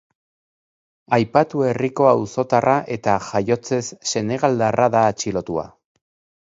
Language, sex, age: Basque, male, 40-49